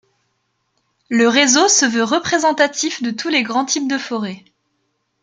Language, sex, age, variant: French, female, 19-29, Français de métropole